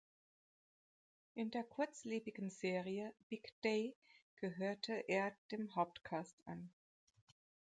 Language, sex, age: German, female, 30-39